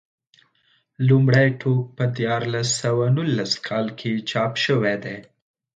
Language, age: Pashto, 19-29